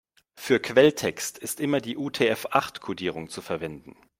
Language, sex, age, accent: German, male, 30-39, Deutschland Deutsch